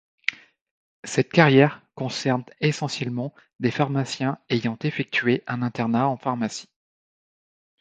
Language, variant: French, Français de métropole